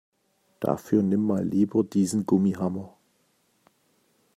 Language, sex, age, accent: German, male, 50-59, Deutschland Deutsch